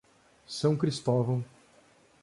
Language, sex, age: Portuguese, male, 19-29